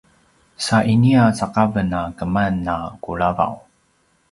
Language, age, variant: Paiwan, 30-39, pinayuanan a kinaikacedasan (東排灣語)